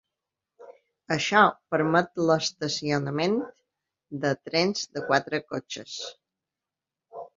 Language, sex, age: Catalan, female, 50-59